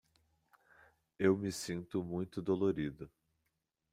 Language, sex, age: Portuguese, male, 30-39